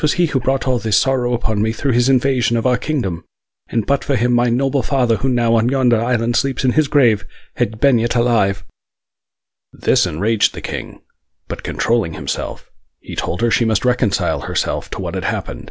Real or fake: real